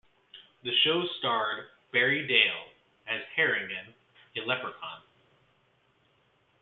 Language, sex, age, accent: English, male, 19-29, United States English